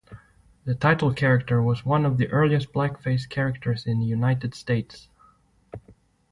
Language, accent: English, United States English